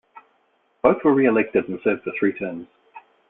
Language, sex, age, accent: English, male, 40-49, New Zealand English